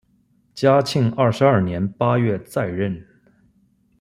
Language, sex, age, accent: Chinese, male, 19-29, 出生地：北京市